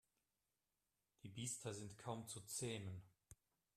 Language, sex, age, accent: German, male, 50-59, Deutschland Deutsch